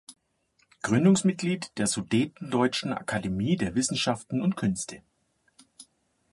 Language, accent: German, Deutschland Deutsch